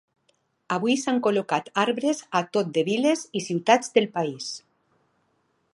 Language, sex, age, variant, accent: Catalan, female, 50-59, Valencià central, valencià